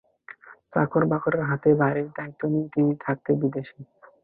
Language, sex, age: Bengali, male, under 19